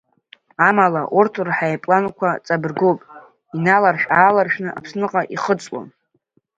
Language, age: Abkhazian, under 19